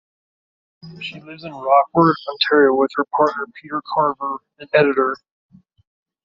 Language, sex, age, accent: English, male, 30-39, United States English